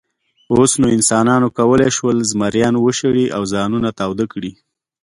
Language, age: Pashto, 30-39